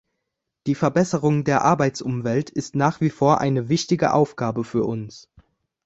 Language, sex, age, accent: German, male, under 19, Deutschland Deutsch